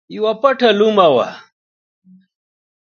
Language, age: Pashto, 30-39